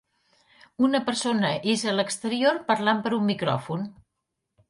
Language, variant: Catalan, Central